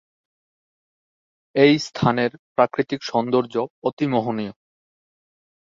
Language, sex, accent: Bengali, male, প্রমিত বাংলা